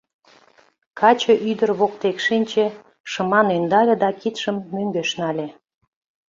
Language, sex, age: Mari, female, 40-49